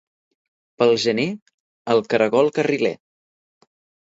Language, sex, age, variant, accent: Catalan, male, 19-29, Central, central